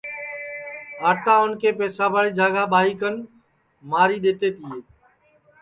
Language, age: Sansi, 50-59